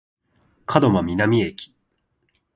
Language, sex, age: Japanese, male, 19-29